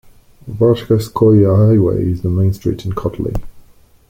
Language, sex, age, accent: English, male, 30-39, Australian English